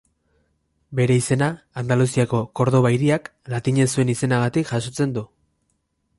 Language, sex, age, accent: Basque, male, 19-29, Erdialdekoa edo Nafarra (Gipuzkoa, Nafarroa)